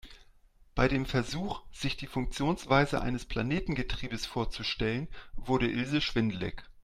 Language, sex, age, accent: German, male, 40-49, Deutschland Deutsch